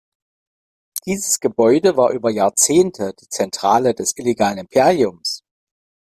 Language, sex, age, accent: German, female, 30-39, Deutschland Deutsch